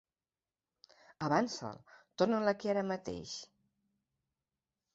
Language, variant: Catalan, Central